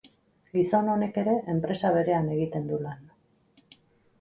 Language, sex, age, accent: Basque, female, 50-59, Erdialdekoa edo Nafarra (Gipuzkoa, Nafarroa)